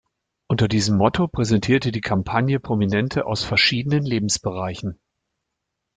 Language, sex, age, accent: German, male, 50-59, Deutschland Deutsch